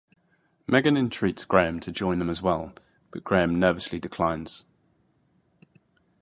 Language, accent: English, England English